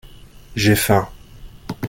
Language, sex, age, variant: French, male, 30-39, Français de métropole